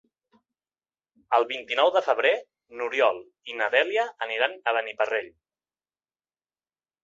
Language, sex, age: Catalan, male, 40-49